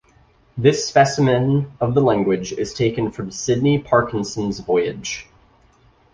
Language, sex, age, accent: English, male, 19-29, United States English